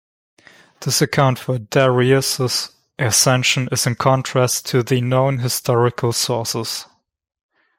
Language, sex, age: English, male, 19-29